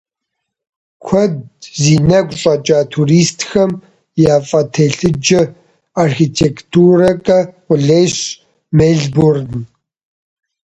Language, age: Kabardian, 40-49